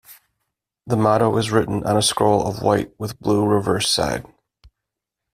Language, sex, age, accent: English, male, 40-49, United States English